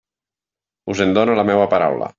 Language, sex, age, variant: Catalan, male, 40-49, Nord-Occidental